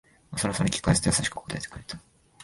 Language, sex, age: Japanese, male, 19-29